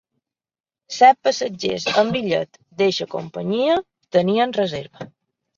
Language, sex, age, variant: Catalan, female, 30-39, Balear